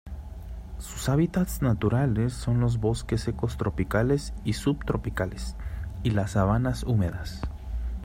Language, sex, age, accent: Spanish, male, 30-39, México